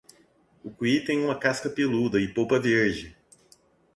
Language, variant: Portuguese, Portuguese (Brasil)